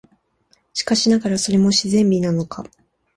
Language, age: Japanese, 19-29